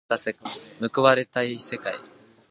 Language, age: Japanese, under 19